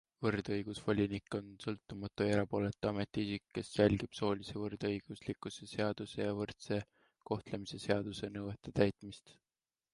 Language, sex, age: Estonian, male, 19-29